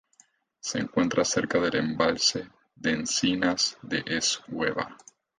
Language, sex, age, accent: Spanish, male, 19-29, Caribe: Cuba, Venezuela, Puerto Rico, República Dominicana, Panamá, Colombia caribeña, México caribeño, Costa del golfo de México